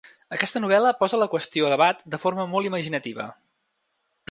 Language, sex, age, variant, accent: Catalan, male, 30-39, Central, central